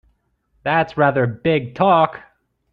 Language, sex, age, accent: English, male, 30-39, United States English